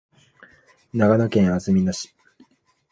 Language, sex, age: Japanese, male, 19-29